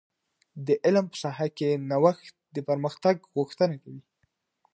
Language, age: Pashto, 19-29